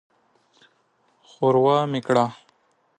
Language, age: Pashto, 19-29